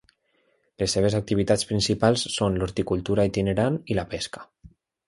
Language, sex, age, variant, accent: Catalan, male, 19-29, Valencià meridional, valencià